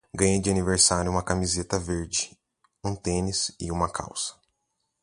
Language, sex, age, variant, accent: Portuguese, male, 19-29, Portuguese (Brasil), Paulista